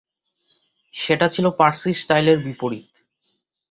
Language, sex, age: Bengali, male, 19-29